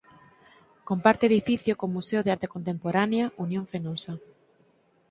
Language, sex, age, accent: Galician, female, under 19, Normativo (estándar)